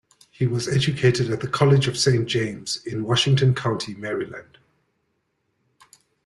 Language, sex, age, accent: English, male, 40-49, Southern African (South Africa, Zimbabwe, Namibia)